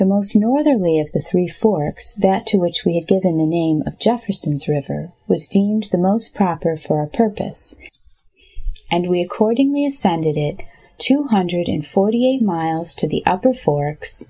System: none